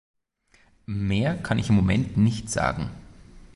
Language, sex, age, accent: German, male, 30-39, Österreichisches Deutsch